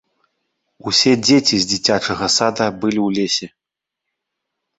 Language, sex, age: Belarusian, male, 30-39